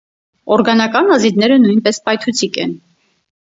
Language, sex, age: Armenian, female, 30-39